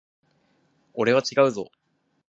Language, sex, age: Japanese, male, 19-29